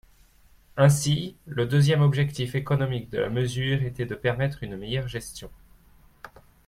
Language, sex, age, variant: French, male, 30-39, Français de métropole